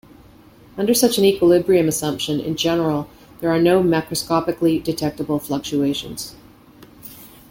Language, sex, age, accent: English, female, 50-59, Canadian English